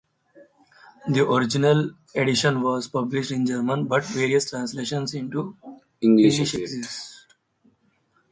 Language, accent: English, India and South Asia (India, Pakistan, Sri Lanka)